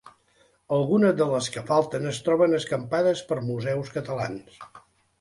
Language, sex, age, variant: Catalan, male, 60-69, Central